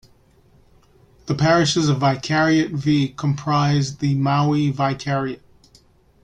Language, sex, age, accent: English, male, 40-49, United States English